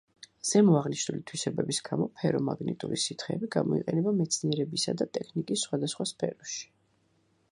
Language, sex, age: Georgian, female, 40-49